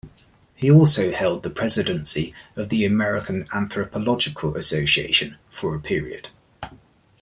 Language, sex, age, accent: English, male, 40-49, England English